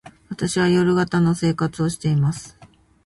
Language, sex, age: Japanese, female, 50-59